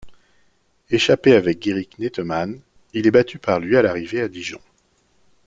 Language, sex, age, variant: French, male, 30-39, Français de métropole